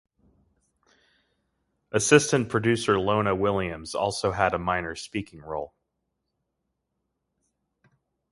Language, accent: English, United States English